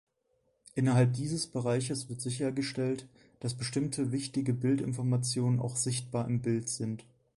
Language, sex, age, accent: German, male, 19-29, Deutschland Deutsch